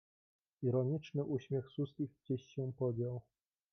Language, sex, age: Polish, male, 19-29